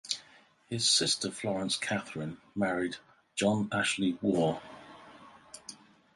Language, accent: English, England English